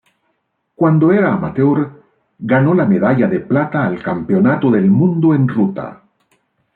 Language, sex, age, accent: Spanish, male, 50-59, América central